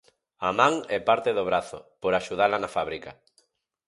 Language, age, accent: Galician, 40-49, Normativo (estándar)